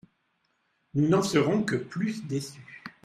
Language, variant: French, Français de métropole